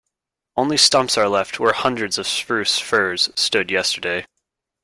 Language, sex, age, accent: English, male, 19-29, United States English